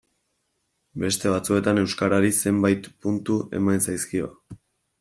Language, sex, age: Basque, male, 19-29